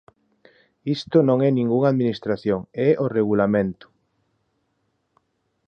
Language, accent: Galician, Oriental (común en zona oriental)